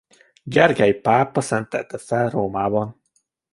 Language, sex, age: Hungarian, male, 19-29